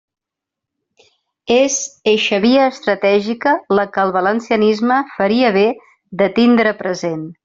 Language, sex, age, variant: Catalan, female, 40-49, Central